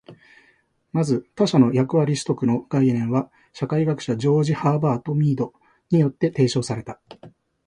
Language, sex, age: Japanese, male, 40-49